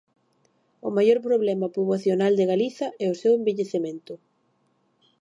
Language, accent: Galician, Oriental (común en zona oriental)